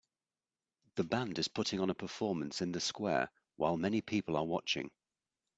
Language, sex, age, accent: English, male, 50-59, England English